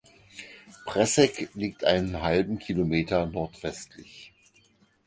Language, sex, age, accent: German, male, 50-59, Deutschland Deutsch